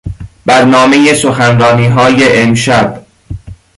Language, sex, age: Persian, male, under 19